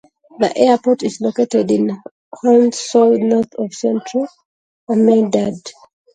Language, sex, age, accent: English, female, 19-29, United States English